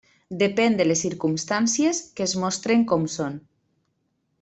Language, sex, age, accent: Catalan, female, 30-39, valencià